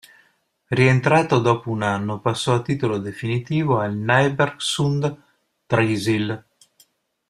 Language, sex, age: Italian, male, 60-69